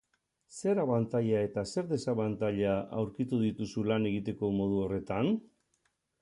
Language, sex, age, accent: Basque, male, 60-69, Mendebalekoa (Araba, Bizkaia, Gipuzkoako mendebaleko herri batzuk)